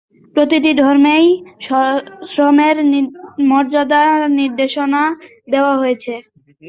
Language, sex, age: Bengali, male, under 19